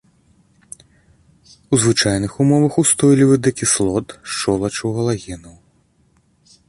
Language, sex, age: Belarusian, male, 30-39